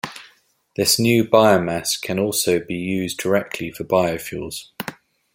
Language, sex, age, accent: English, male, 40-49, England English